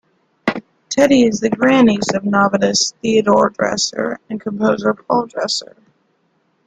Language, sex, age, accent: English, female, 19-29, United States English